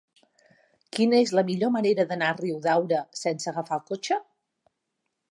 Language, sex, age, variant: Catalan, female, 40-49, Central